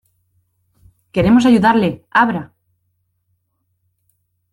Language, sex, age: Spanish, female, 30-39